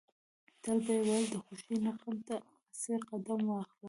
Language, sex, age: Pashto, female, 19-29